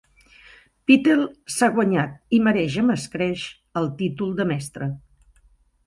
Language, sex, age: Catalan, female, 60-69